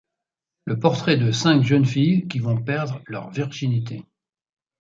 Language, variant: French, Français de métropole